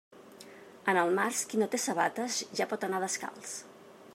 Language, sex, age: Catalan, female, 40-49